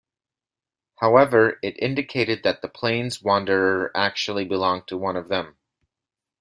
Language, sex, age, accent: English, male, 30-39, Canadian English